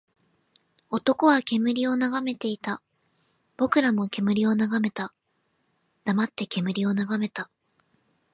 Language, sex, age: Japanese, female, 19-29